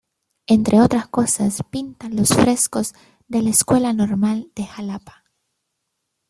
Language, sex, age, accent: Spanish, female, 19-29, América central